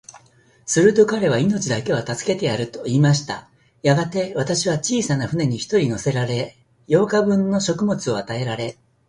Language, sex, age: Japanese, male, 60-69